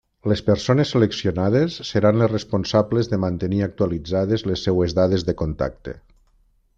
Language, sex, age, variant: Catalan, male, 40-49, Nord-Occidental